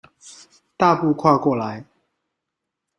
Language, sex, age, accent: Chinese, male, 30-39, 出生地：高雄市